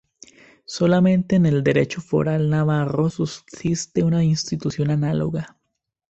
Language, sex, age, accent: Spanish, male, 19-29, Andino-Pacífico: Colombia, Perú, Ecuador, oeste de Bolivia y Venezuela andina